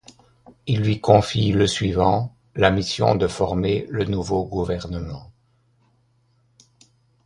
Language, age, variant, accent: French, 60-69, Français d'Europe, Français de Belgique